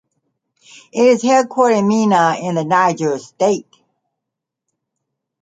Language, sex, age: English, female, 60-69